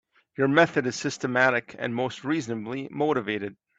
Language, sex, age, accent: English, male, 30-39, United States English